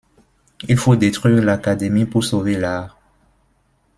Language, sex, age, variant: French, male, 19-29, Français d'Afrique subsaharienne et des îles africaines